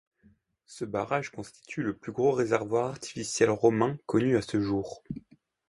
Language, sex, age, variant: French, male, 19-29, Français de métropole